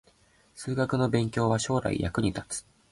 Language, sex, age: Japanese, male, 19-29